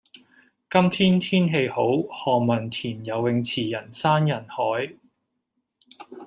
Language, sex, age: Cantonese, male, 30-39